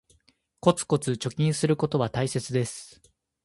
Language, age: Japanese, 19-29